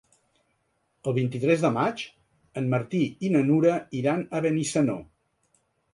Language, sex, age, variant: Catalan, male, 60-69, Central